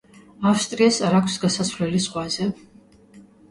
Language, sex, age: Georgian, female, 50-59